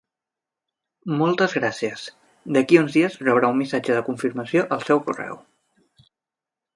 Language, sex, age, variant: Catalan, male, 19-29, Central